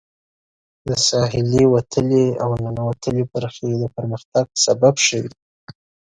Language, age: Pashto, 19-29